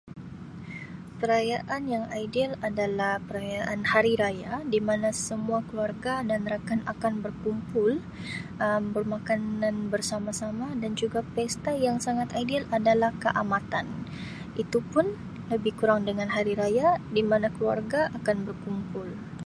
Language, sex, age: Sabah Malay, female, 19-29